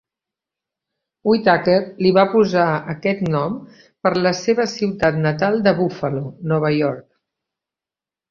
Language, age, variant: Catalan, 60-69, Central